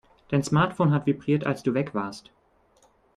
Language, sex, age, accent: German, male, 19-29, Deutschland Deutsch